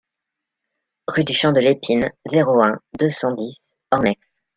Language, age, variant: French, 19-29, Français de métropole